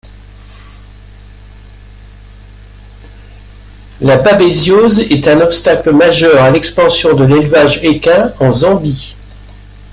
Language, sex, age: French, male, 70-79